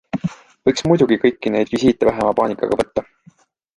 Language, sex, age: Estonian, male, 19-29